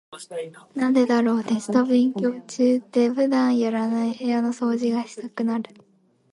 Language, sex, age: Japanese, female, 19-29